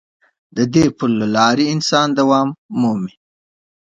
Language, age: Pashto, 19-29